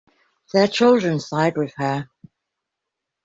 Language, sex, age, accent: English, female, 40-49, England English